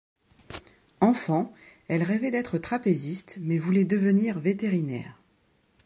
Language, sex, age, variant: French, female, 30-39, Français de métropole